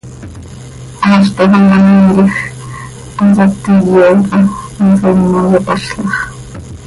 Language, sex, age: Seri, female, 30-39